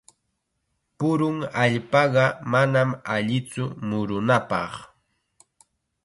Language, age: Chiquián Ancash Quechua, 19-29